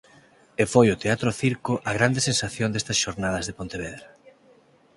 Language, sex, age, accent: Galician, male, 19-29, Normativo (estándar)